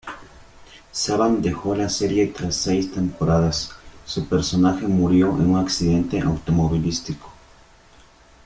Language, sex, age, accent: Spanish, male, 30-39, México